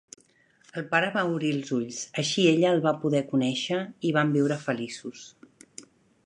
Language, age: Catalan, 50-59